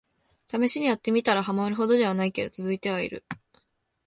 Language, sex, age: Japanese, female, under 19